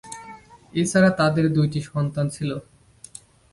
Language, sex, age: Bengali, male, 19-29